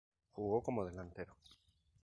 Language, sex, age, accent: Spanish, male, 40-49, España: Norte peninsular (Asturias, Castilla y León, Cantabria, País Vasco, Navarra, Aragón, La Rioja, Guadalajara, Cuenca)